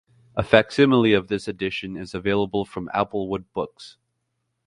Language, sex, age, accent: English, male, 19-29, United States English